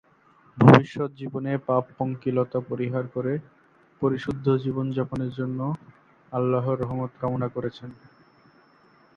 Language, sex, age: Bengali, male, 19-29